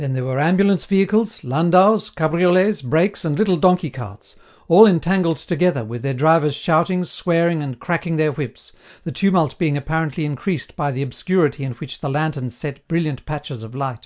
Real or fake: real